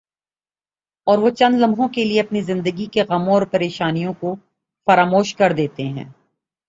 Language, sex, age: Urdu, male, 19-29